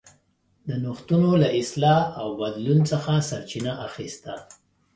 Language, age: Pashto, 30-39